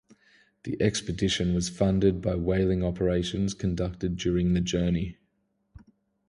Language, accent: English, Australian English